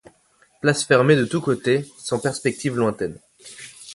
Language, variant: French, Français de métropole